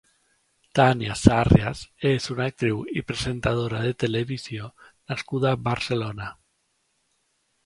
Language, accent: Catalan, valencià